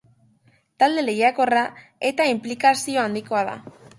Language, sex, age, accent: Basque, female, under 19, Mendebalekoa (Araba, Bizkaia, Gipuzkoako mendebaleko herri batzuk)